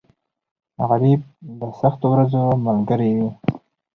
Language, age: Pashto, 19-29